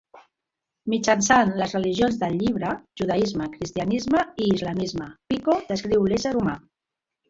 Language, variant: Catalan, Central